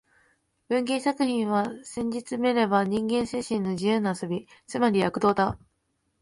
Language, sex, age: Japanese, female, 19-29